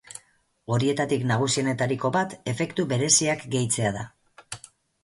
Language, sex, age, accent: Basque, female, 40-49, Mendebalekoa (Araba, Bizkaia, Gipuzkoako mendebaleko herri batzuk)